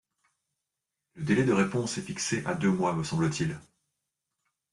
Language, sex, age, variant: French, male, 30-39, Français de métropole